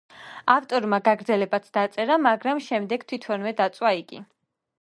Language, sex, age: Georgian, female, 19-29